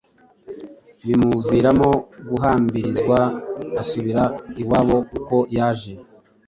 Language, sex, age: Kinyarwanda, male, 30-39